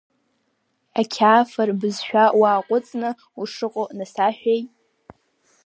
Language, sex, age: Abkhazian, female, under 19